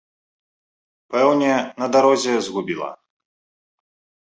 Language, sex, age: Belarusian, male, 30-39